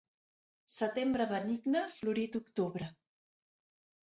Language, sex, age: Catalan, female, 40-49